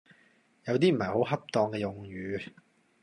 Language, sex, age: Cantonese, male, 19-29